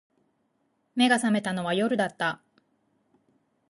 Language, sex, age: Japanese, female, 40-49